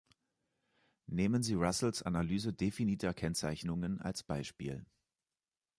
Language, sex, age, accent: German, male, 30-39, Deutschland Deutsch